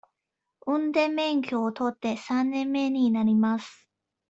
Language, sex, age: Japanese, female, 19-29